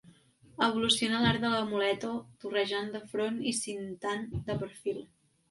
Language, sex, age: Catalan, female, 19-29